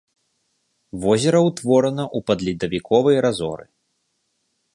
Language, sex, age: Belarusian, male, 19-29